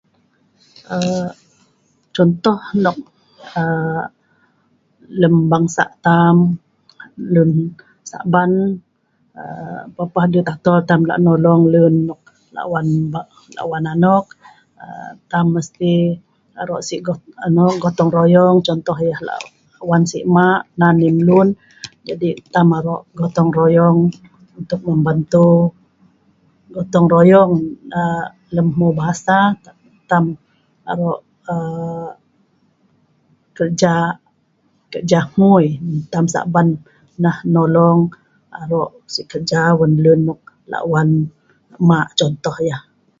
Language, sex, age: Sa'ban, female, 50-59